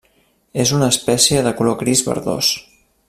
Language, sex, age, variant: Catalan, male, 30-39, Central